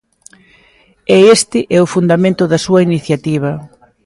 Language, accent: Galician, Oriental (común en zona oriental)